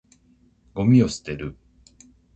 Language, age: Japanese, 40-49